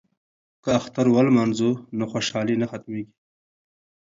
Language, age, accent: Pashto, 30-39, پکتیا ولایت، احمدزی